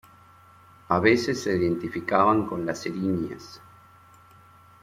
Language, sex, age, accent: Spanish, male, 50-59, Rioplatense: Argentina, Uruguay, este de Bolivia, Paraguay